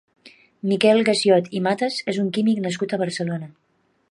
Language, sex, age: Catalan, female, 40-49